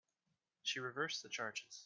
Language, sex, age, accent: English, male, 19-29, United States English